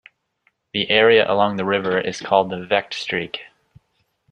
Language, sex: English, male